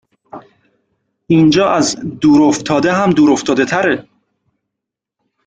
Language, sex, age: Persian, male, 19-29